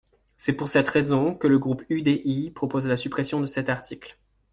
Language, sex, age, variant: French, male, 30-39, Français de métropole